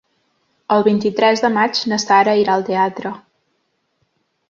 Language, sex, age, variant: Catalan, female, 30-39, Central